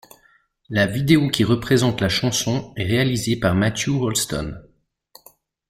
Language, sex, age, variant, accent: French, male, 30-39, Français d'Europe, Français de Suisse